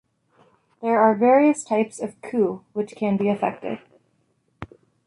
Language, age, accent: English, 30-39, United States English